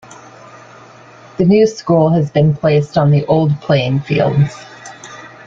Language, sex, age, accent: English, female, 50-59, United States English